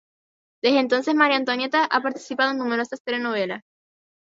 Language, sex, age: Spanish, female, 19-29